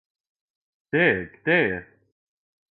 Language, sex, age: Serbian, male, 30-39